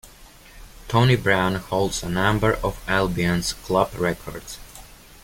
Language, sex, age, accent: English, male, 19-29, United States English